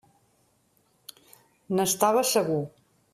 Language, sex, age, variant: Catalan, female, 50-59, Central